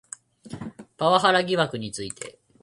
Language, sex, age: Japanese, male, 19-29